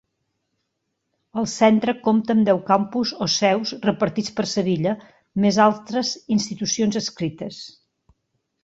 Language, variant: Catalan, Central